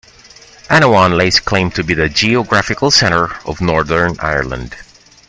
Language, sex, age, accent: English, male, 30-39, Filipino